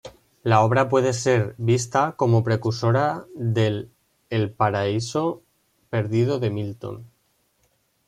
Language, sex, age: Spanish, male, 19-29